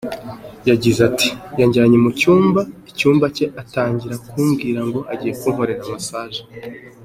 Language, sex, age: Kinyarwanda, male, 19-29